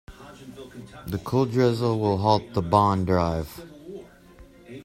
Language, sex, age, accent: English, male, 40-49, United States English